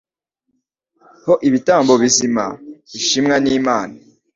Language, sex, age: Kinyarwanda, male, under 19